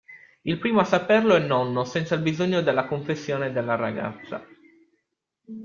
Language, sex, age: Italian, male, 19-29